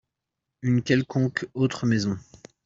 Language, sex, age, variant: French, male, 30-39, Français de métropole